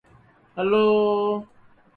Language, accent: English, United States English